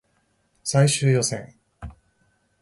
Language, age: Japanese, 40-49